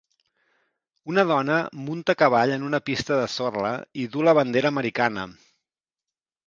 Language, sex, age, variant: Catalan, male, 40-49, Central